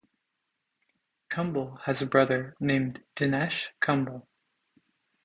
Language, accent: English, United States English